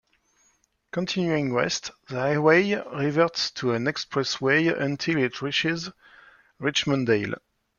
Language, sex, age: English, male, 30-39